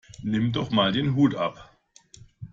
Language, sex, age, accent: German, male, 50-59, Deutschland Deutsch